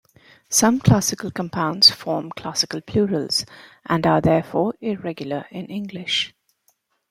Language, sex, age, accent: English, female, 40-49, England English